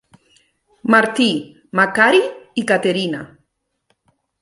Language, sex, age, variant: Catalan, female, 40-49, Nord-Occidental